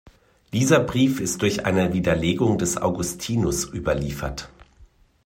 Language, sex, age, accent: German, male, 40-49, Deutschland Deutsch